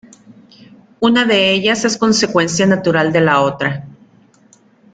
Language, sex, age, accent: Spanish, female, 30-39, México